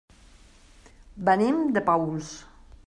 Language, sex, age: Catalan, female, 40-49